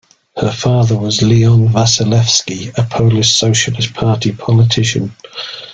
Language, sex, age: English, male, 60-69